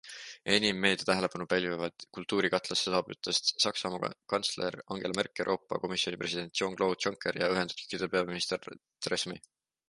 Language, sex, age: Estonian, male, 19-29